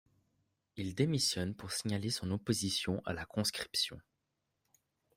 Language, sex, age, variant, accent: French, male, 19-29, Français d'Europe, Français de Suisse